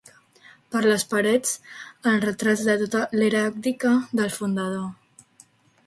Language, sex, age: Catalan, female, under 19